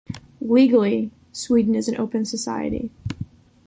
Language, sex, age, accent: English, female, under 19, United States English